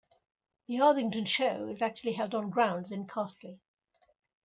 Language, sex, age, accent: English, female, 60-69, England English